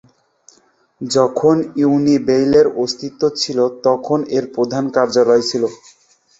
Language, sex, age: Bengali, male, 19-29